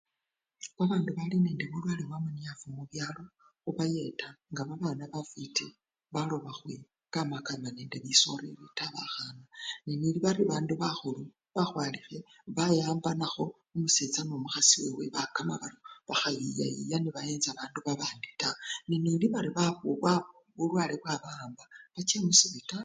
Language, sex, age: Luyia, female, 50-59